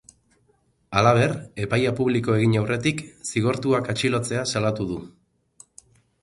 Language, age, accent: Basque, 40-49, Erdialdekoa edo Nafarra (Gipuzkoa, Nafarroa)